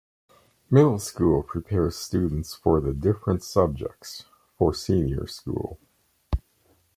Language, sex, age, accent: English, male, 60-69, Canadian English